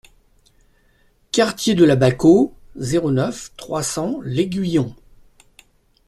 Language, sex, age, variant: French, male, 60-69, Français de métropole